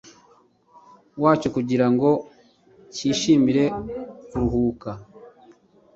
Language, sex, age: Kinyarwanda, male, 40-49